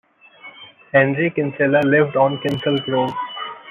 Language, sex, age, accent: English, male, 19-29, India and South Asia (India, Pakistan, Sri Lanka)